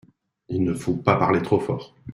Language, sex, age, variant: French, male, 40-49, Français de métropole